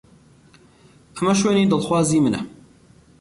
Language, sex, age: Central Kurdish, male, 19-29